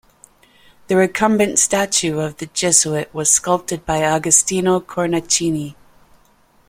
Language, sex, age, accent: English, female, 40-49, United States English